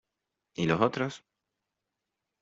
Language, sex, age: Spanish, male, 30-39